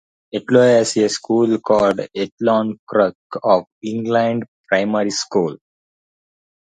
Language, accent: English, India and South Asia (India, Pakistan, Sri Lanka)